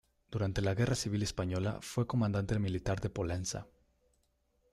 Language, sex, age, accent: Spanish, male, 19-29, México